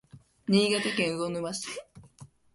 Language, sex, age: Japanese, female, under 19